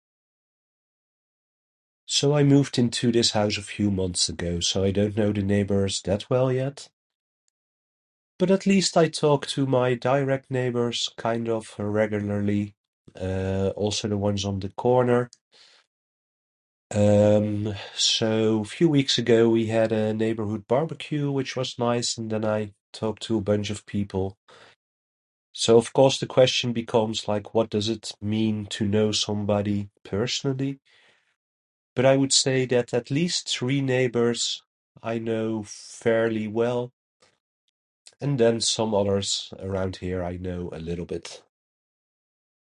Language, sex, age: English, male, 30-39